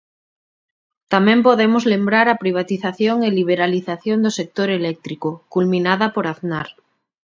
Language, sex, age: Galician, female, 30-39